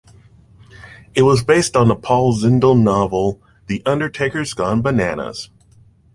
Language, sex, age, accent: English, male, 30-39, United States English